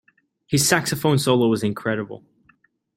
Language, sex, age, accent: English, male, 19-29, United States English